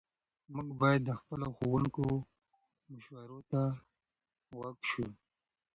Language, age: Pashto, 19-29